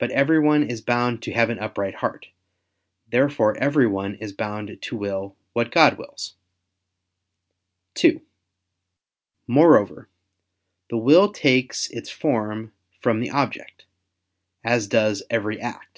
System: none